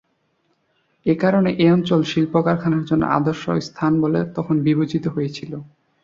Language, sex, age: Bengali, male, 19-29